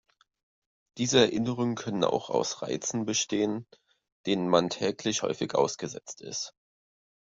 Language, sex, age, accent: German, male, 19-29, Deutschland Deutsch